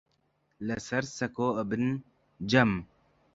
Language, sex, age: Central Kurdish, male, 19-29